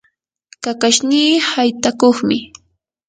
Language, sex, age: Yanahuanca Pasco Quechua, female, 30-39